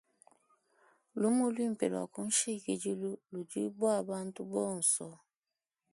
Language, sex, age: Luba-Lulua, female, 19-29